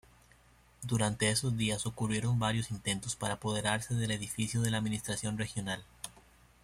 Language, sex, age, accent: Spanish, male, 19-29, América central